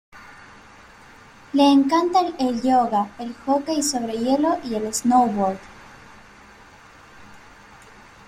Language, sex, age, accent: Spanish, female, 19-29, Rioplatense: Argentina, Uruguay, este de Bolivia, Paraguay